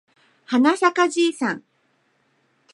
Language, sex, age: Japanese, female, 50-59